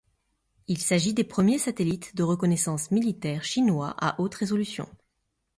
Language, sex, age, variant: French, female, 30-39, Français de métropole